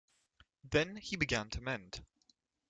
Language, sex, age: English, male, 19-29